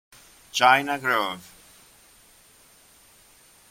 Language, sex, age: Italian, male, 50-59